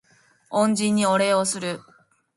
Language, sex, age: Japanese, female, 40-49